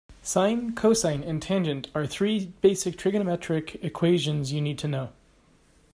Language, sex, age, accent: English, male, 19-29, United States English